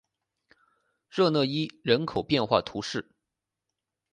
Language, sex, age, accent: Chinese, male, 19-29, 出生地：山东省